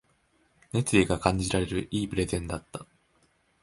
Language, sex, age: Japanese, male, under 19